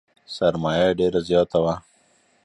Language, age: Pashto, 30-39